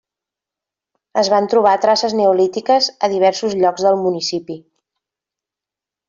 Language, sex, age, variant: Catalan, female, 40-49, Central